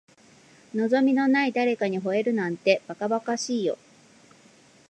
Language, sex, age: Japanese, female, 40-49